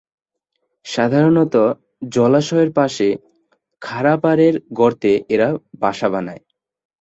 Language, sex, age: Bengali, male, 19-29